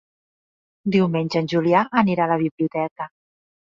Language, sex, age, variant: Catalan, female, 40-49, Central